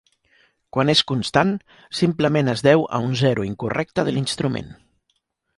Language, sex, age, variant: Catalan, male, 40-49, Central